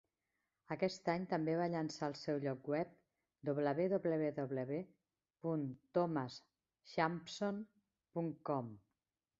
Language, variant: Catalan, Central